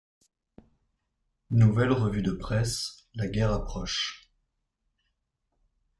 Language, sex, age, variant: French, male, 30-39, Français de métropole